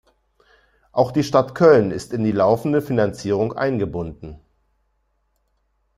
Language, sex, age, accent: German, male, 50-59, Deutschland Deutsch